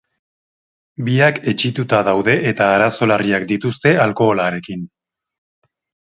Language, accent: Basque, Erdialdekoa edo Nafarra (Gipuzkoa, Nafarroa)